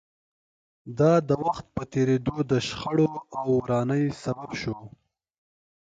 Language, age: Pashto, 19-29